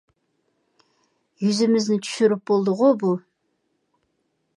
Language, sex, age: Uyghur, female, 40-49